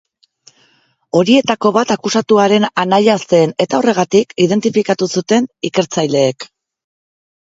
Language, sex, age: Basque, female, 40-49